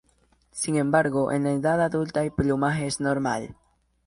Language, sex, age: Spanish, male, under 19